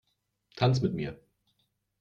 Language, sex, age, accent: German, male, 40-49, Deutschland Deutsch